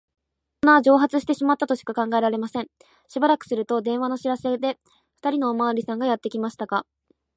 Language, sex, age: Japanese, female, 19-29